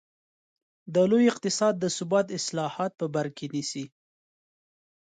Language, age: Pashto, 30-39